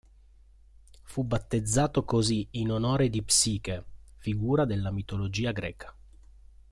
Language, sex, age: Italian, male, 30-39